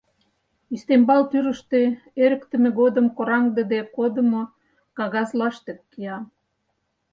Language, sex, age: Mari, female, 60-69